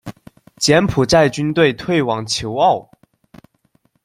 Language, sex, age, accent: Chinese, male, under 19, 出生地：江西省